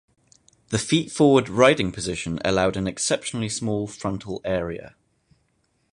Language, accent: English, England English